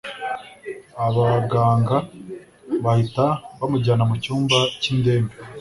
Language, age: Kinyarwanda, 19-29